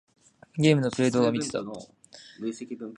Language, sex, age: Japanese, male, 19-29